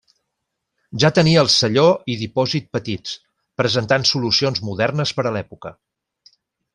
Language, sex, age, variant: Catalan, male, 40-49, Central